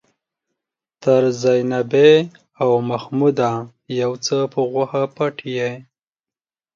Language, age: Pashto, 19-29